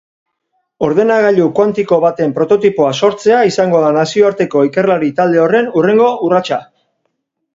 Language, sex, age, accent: Basque, male, 40-49, Erdialdekoa edo Nafarra (Gipuzkoa, Nafarroa)